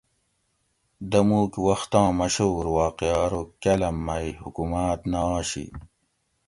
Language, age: Gawri, 40-49